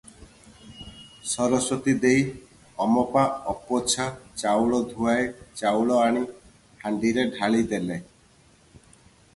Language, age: Odia, 30-39